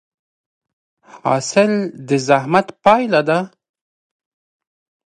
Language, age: Pashto, 30-39